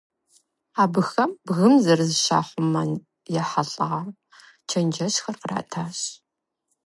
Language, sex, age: Kabardian, female, 40-49